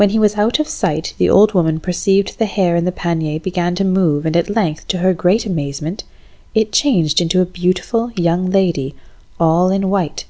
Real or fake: real